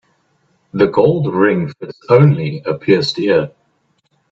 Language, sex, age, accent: English, male, 19-29, Southern African (South Africa, Zimbabwe, Namibia)